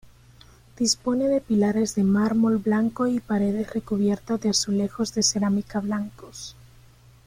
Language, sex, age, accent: Spanish, female, 30-39, América central